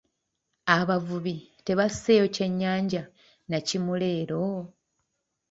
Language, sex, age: Ganda, female, 19-29